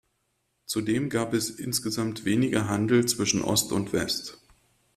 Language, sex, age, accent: German, male, 30-39, Deutschland Deutsch